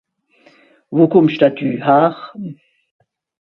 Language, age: Swiss German, 60-69